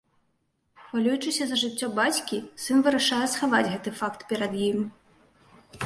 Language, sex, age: Belarusian, female, 30-39